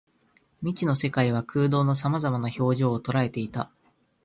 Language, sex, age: Japanese, male, 19-29